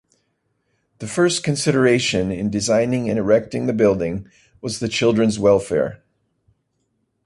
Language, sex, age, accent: English, male, 40-49, United States English